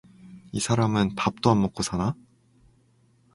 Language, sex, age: Korean, male, 19-29